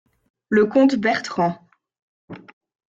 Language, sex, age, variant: French, female, 19-29, Français de métropole